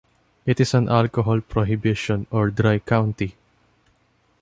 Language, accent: English, Filipino